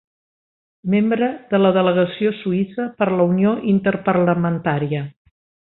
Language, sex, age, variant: Catalan, female, 60-69, Central